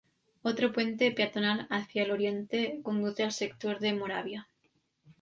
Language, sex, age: Spanish, female, 19-29